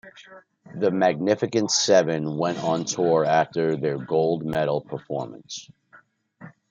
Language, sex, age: English, male, 40-49